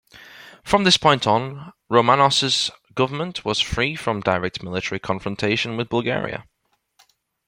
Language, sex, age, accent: English, male, 19-29, England English